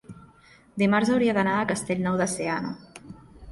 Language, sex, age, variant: Catalan, female, 19-29, Central